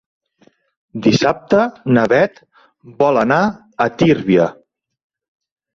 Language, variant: Catalan, Central